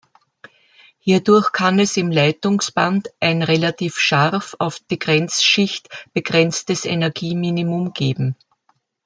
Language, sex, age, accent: German, female, 70-79, Österreichisches Deutsch